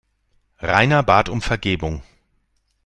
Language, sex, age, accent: German, male, 50-59, Deutschland Deutsch